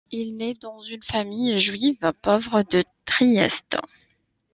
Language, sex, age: French, female, 19-29